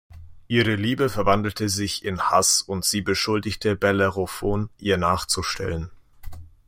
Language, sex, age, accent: German, male, 19-29, Deutschland Deutsch